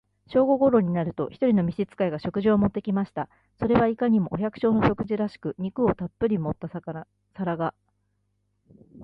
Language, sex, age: Japanese, female, 40-49